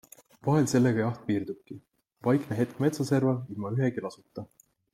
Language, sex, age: Estonian, male, 19-29